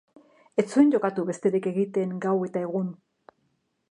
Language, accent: Basque, Mendebalekoa (Araba, Bizkaia, Gipuzkoako mendebaleko herri batzuk)